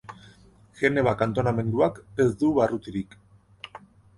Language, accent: Basque, Erdialdekoa edo Nafarra (Gipuzkoa, Nafarroa)